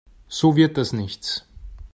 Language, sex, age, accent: German, male, 19-29, Österreichisches Deutsch